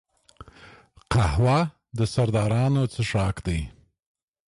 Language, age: Pashto, 50-59